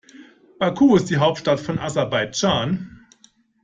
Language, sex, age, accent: German, male, 50-59, Deutschland Deutsch